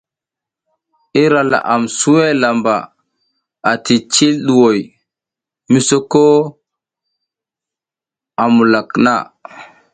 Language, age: South Giziga, 30-39